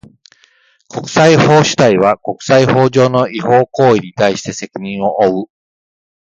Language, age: Japanese, 50-59